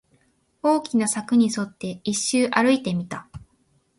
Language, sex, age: Japanese, female, under 19